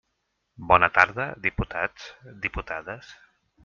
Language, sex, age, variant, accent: Catalan, male, 50-59, Central, central